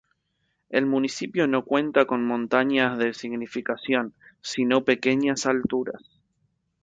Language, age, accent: Spanish, 19-29, Rioplatense: Argentina, Uruguay, este de Bolivia, Paraguay